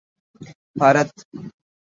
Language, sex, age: Urdu, male, 19-29